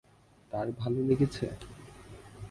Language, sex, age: Bengali, male, 19-29